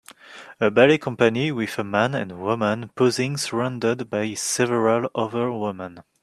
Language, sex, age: English, male, 19-29